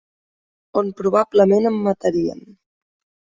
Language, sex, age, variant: Catalan, female, 30-39, Central